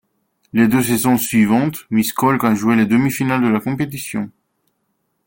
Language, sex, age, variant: French, male, 30-39, Français de métropole